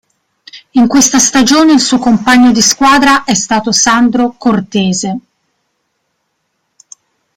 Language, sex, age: Italian, female, 30-39